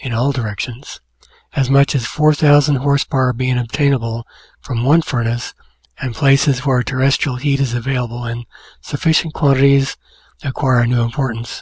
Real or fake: real